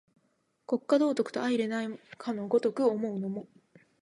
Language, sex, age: Japanese, female, 19-29